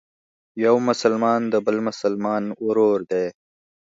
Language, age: Pashto, 19-29